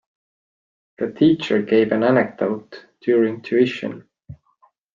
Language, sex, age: English, male, 30-39